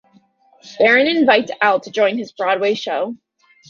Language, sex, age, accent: English, female, 19-29, United States English